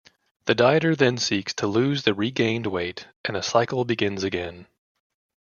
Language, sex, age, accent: English, male, 30-39, United States English